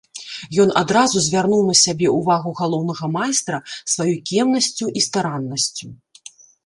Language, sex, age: Belarusian, female, 40-49